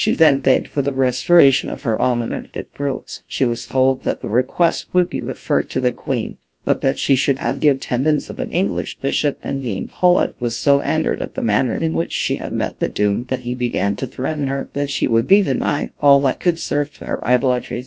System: TTS, GlowTTS